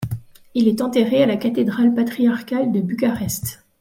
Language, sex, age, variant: French, female, 40-49, Français de métropole